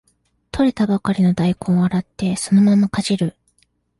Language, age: Japanese, 19-29